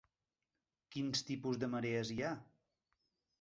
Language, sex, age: Catalan, male, 40-49